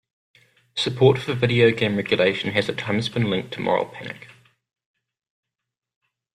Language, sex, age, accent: English, male, 19-29, New Zealand English